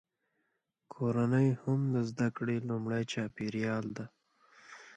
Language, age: Pashto, 19-29